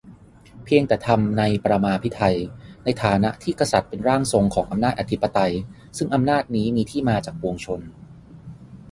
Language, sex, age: Thai, male, 40-49